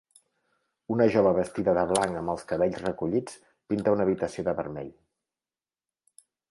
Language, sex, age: Catalan, male, 40-49